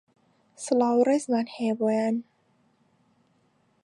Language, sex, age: Central Kurdish, female, 19-29